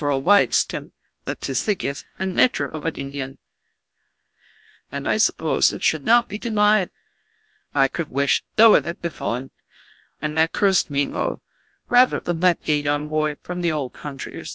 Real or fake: fake